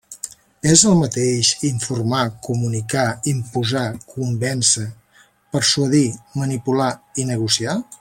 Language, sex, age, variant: Catalan, male, 50-59, Septentrional